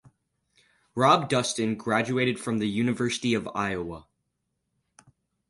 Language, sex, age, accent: English, male, under 19, United States English